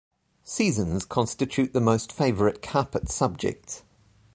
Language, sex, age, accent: English, male, 30-39, New Zealand English